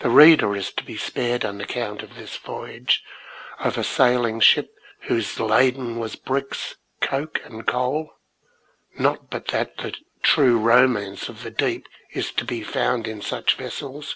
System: none